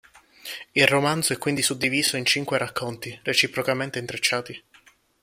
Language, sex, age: Italian, male, under 19